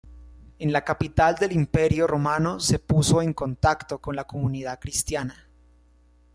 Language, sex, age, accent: Spanish, male, 19-29, Caribe: Cuba, Venezuela, Puerto Rico, República Dominicana, Panamá, Colombia caribeña, México caribeño, Costa del golfo de México